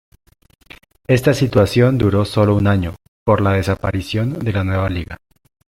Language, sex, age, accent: Spanish, male, 19-29, Andino-Pacífico: Colombia, Perú, Ecuador, oeste de Bolivia y Venezuela andina